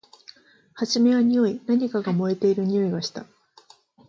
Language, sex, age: Japanese, female, 19-29